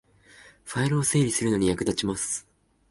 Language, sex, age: Japanese, male, 19-29